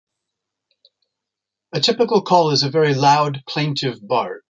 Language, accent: English, England English